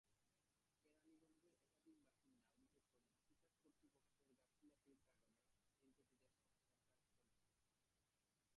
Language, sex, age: Bengali, male, under 19